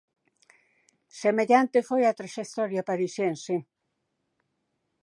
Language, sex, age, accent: Galician, female, 70-79, Atlántico (seseo e gheada)